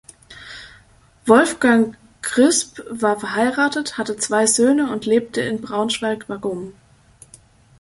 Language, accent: German, Deutschland Deutsch